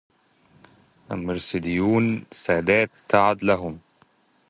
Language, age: Arabic, 30-39